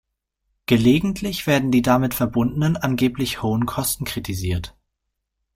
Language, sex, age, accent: German, male, 19-29, Deutschland Deutsch